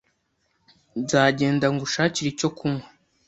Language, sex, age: Kinyarwanda, male, 19-29